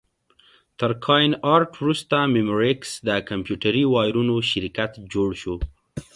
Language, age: Pashto, 19-29